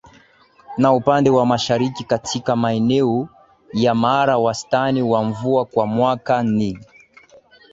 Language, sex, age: Swahili, male, 19-29